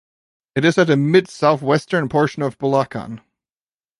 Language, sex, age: English, male, 19-29